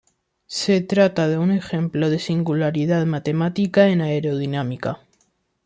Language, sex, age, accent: Spanish, male, under 19, España: Centro-Sur peninsular (Madrid, Toledo, Castilla-La Mancha)